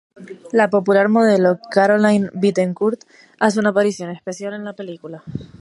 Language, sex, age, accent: Spanish, female, 19-29, España: Islas Canarias